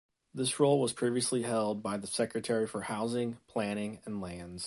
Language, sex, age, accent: English, male, 30-39, United States English